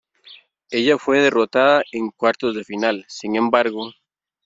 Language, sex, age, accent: Spanish, male, 30-39, América central